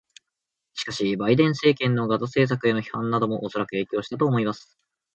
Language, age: Japanese, 19-29